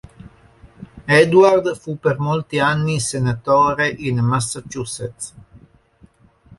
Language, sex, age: Italian, male, 50-59